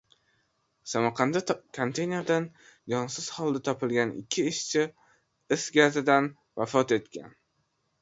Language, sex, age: Uzbek, male, under 19